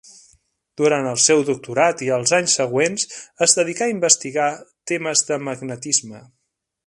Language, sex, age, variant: Catalan, male, 40-49, Central